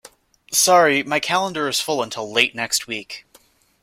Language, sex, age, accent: English, male, 19-29, United States English